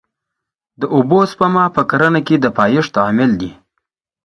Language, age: Pashto, 19-29